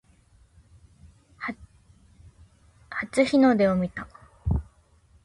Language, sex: Japanese, female